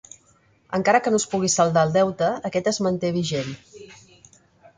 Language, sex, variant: Catalan, female, Central